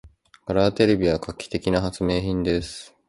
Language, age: Japanese, 19-29